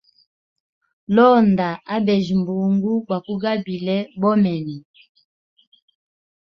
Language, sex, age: Hemba, female, 30-39